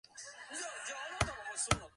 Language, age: English, 19-29